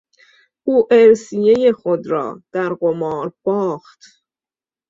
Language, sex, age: Persian, female, 30-39